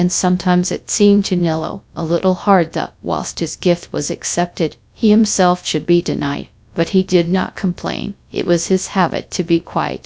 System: TTS, GradTTS